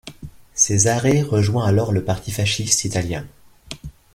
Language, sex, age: French, male, 40-49